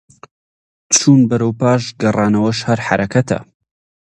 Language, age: Central Kurdish, 19-29